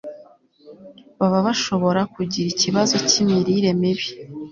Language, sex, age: Kinyarwanda, female, 19-29